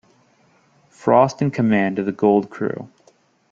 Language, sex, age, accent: English, male, 19-29, United States English